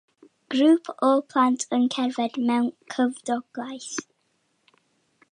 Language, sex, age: Welsh, female, under 19